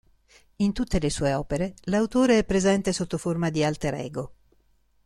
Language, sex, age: Italian, female, 50-59